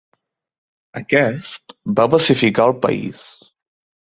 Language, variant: Catalan, Central